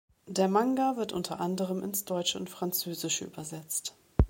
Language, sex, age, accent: German, female, 40-49, Deutschland Deutsch